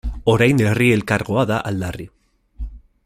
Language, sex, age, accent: Basque, male, 19-29, Erdialdekoa edo Nafarra (Gipuzkoa, Nafarroa)